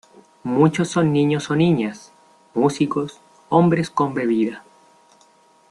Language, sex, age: Spanish, male, 19-29